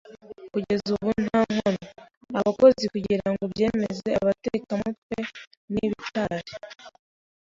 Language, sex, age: Kinyarwanda, female, 19-29